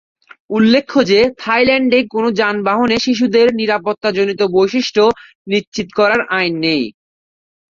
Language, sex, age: Bengali, male, 19-29